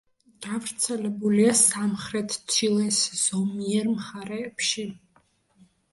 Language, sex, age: Georgian, female, under 19